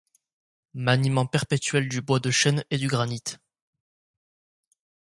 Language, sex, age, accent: French, male, under 19, Français du sud de la France